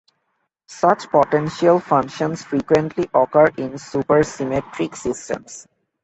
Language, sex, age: English, male, 19-29